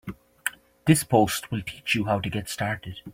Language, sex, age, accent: English, male, 30-39, Irish English